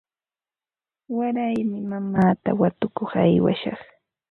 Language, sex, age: Ambo-Pasco Quechua, female, 19-29